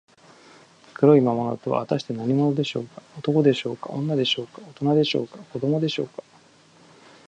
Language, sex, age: Japanese, male, 40-49